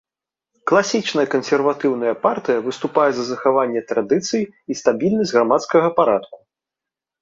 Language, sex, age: Belarusian, male, 40-49